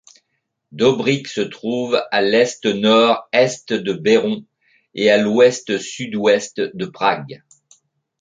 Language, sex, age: French, male, 60-69